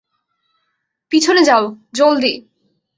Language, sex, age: Bengali, female, 19-29